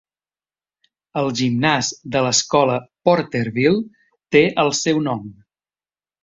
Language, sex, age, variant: Catalan, male, 30-39, Central